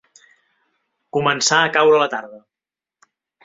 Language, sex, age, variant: Catalan, male, 30-39, Central